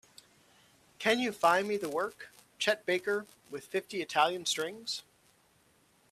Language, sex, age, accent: English, male, 30-39, United States English